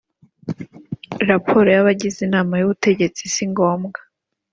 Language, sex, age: Kinyarwanda, female, 19-29